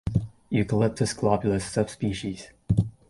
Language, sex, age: English, male, 19-29